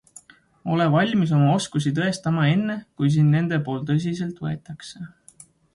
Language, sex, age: Estonian, male, 19-29